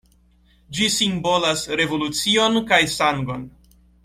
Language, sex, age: Esperanto, male, 19-29